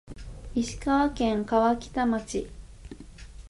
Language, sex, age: Japanese, female, 19-29